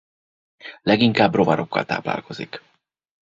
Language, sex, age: Hungarian, male, 30-39